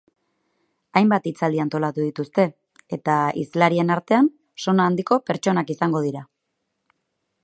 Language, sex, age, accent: Basque, female, 30-39, Erdialdekoa edo Nafarra (Gipuzkoa, Nafarroa)